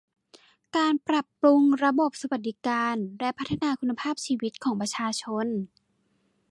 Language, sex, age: Thai, female, 19-29